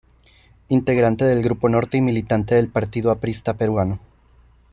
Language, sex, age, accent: Spanish, male, 19-29, México